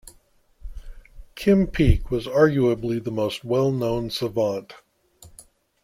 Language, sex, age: English, male, 60-69